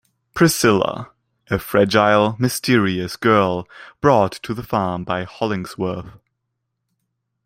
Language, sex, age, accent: English, male, 19-29, United States English